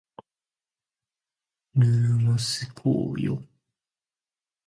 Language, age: Japanese, 19-29